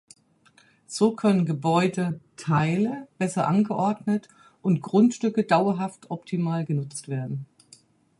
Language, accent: German, Deutschland Deutsch